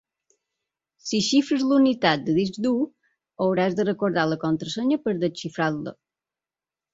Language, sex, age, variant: Catalan, female, 40-49, Balear